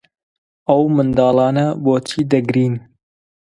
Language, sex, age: Central Kurdish, male, 19-29